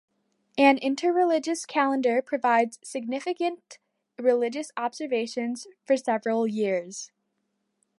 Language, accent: English, United States English